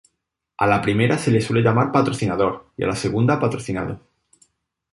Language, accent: Spanish, España: Sur peninsular (Andalucia, Extremadura, Murcia)